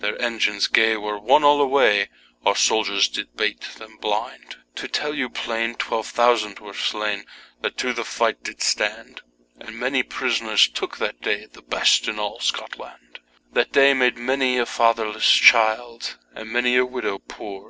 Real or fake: real